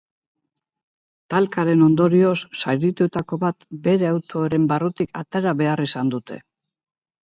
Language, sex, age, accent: Basque, female, 70-79, Mendebalekoa (Araba, Bizkaia, Gipuzkoako mendebaleko herri batzuk)